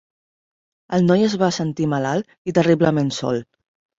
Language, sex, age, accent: Catalan, female, 19-29, aprenent (recent, des del castellà)